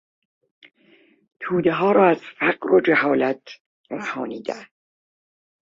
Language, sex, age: Persian, female, 60-69